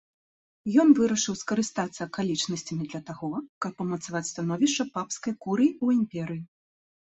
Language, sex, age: Belarusian, female, 30-39